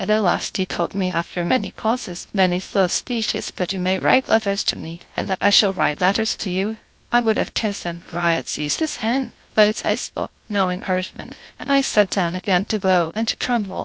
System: TTS, GlowTTS